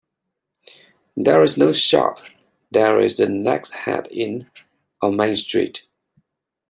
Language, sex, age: English, male, 40-49